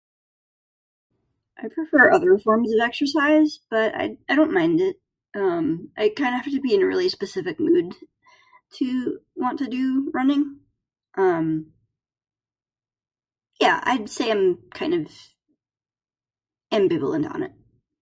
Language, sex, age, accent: English, female, 30-39, United States English